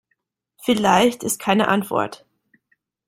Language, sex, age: German, female, 30-39